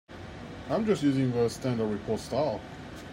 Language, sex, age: English, male, 30-39